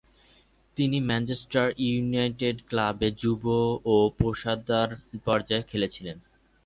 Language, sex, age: Bengali, male, 19-29